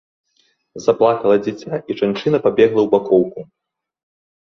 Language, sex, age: Belarusian, male, 40-49